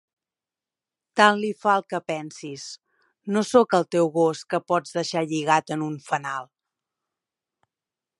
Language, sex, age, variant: Catalan, female, 40-49, Central